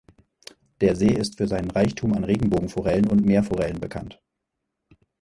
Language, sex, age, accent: German, male, 30-39, Deutschland Deutsch